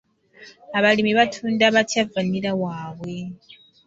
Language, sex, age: Ganda, female, 19-29